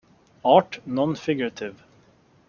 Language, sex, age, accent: English, male, 19-29, England English